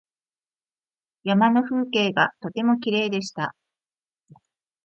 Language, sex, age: Japanese, female, 40-49